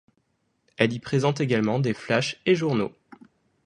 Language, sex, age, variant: French, male, 19-29, Français de métropole